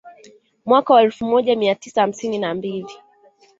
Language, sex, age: Swahili, female, 19-29